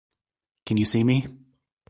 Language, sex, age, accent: English, male, 40-49, United States English